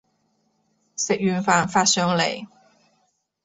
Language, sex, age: Cantonese, female, 19-29